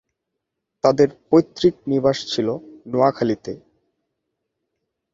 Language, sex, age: Bengali, male, 19-29